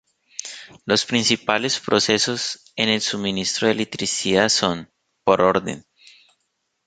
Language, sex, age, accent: Spanish, male, 30-39, Andino-Pacífico: Colombia, Perú, Ecuador, oeste de Bolivia y Venezuela andina